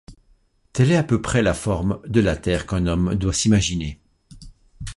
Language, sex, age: French, male, 50-59